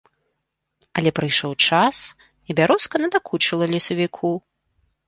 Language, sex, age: Belarusian, female, 40-49